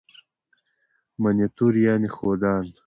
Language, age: Pashto, 19-29